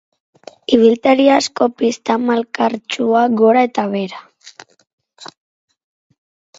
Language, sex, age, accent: Basque, female, 50-59, Erdialdekoa edo Nafarra (Gipuzkoa, Nafarroa)